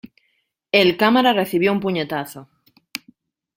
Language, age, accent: Spanish, 30-39, España: Norte peninsular (Asturias, Castilla y León, Cantabria, País Vasco, Navarra, Aragón, La Rioja, Guadalajara, Cuenca)